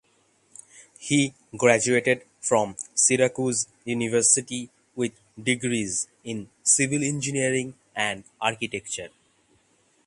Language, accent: English, India and South Asia (India, Pakistan, Sri Lanka)